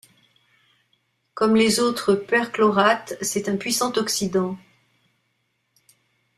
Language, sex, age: French, female, 60-69